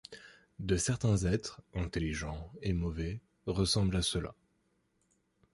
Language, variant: French, Français de métropole